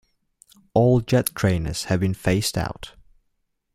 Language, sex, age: English, male, 19-29